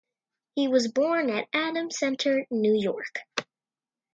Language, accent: English, United States English